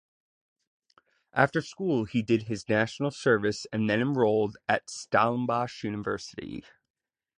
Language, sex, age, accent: English, male, 19-29, United States English